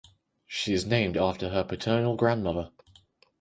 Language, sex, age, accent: English, male, under 19, England English